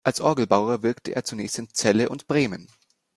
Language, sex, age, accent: German, male, 19-29, Deutschland Deutsch